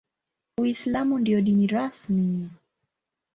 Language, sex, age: Swahili, female, 19-29